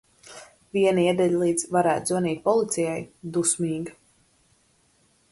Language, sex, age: Latvian, female, 19-29